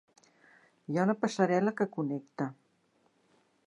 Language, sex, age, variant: Catalan, female, 60-69, Central